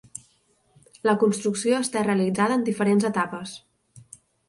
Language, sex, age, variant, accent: Catalan, female, 30-39, Central, central